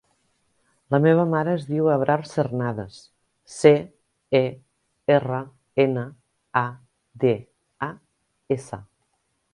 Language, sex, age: Catalan, female, 50-59